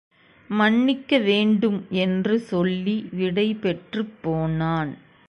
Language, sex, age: Tamil, female, 40-49